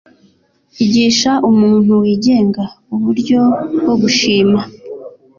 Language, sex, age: Kinyarwanda, female, under 19